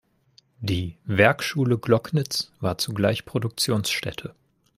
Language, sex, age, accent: German, male, 19-29, Deutschland Deutsch